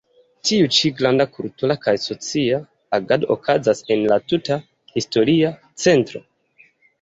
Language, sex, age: Esperanto, male, 19-29